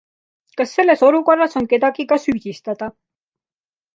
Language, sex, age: Estonian, female, 30-39